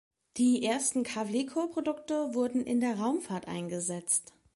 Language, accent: German, Deutschland Deutsch